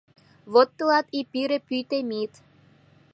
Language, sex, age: Mari, female, 19-29